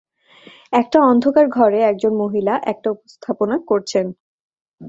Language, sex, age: Bengali, female, 19-29